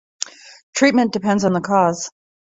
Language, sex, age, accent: English, female, 30-39, United States English